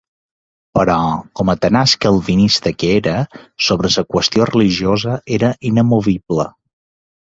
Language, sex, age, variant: Catalan, male, 40-49, Balear